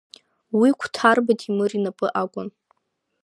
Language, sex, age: Abkhazian, female, under 19